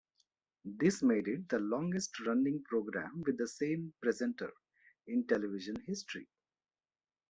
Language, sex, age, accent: English, male, 40-49, India and South Asia (India, Pakistan, Sri Lanka)